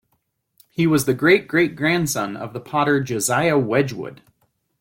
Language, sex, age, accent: English, male, 40-49, United States English